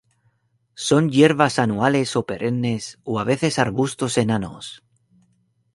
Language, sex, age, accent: Spanish, male, 30-39, España: Centro-Sur peninsular (Madrid, Toledo, Castilla-La Mancha)